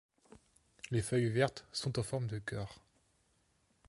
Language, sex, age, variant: French, male, 19-29, Français de métropole